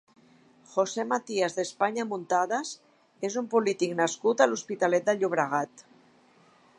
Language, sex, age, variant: Catalan, female, 50-59, Central